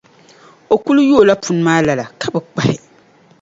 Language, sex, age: Dagbani, female, 30-39